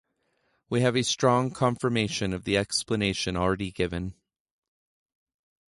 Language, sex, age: English, male, 30-39